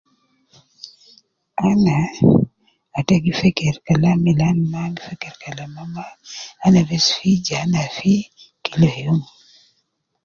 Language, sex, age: Nubi, female, 60-69